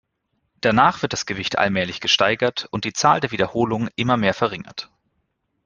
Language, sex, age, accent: German, male, 30-39, Deutschland Deutsch